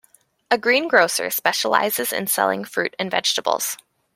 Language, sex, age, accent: English, female, 19-29, Canadian English